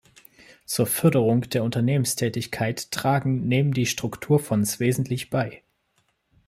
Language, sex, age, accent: German, male, 19-29, Deutschland Deutsch